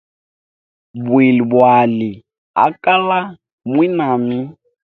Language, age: Hemba, 19-29